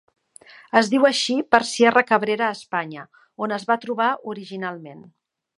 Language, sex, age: Catalan, female, 50-59